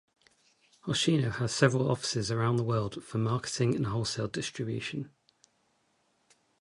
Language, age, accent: English, 50-59, England English